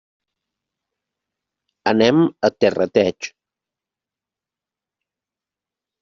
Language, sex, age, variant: Catalan, male, 50-59, Central